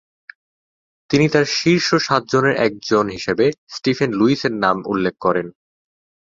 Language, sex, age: Bengali, male, 19-29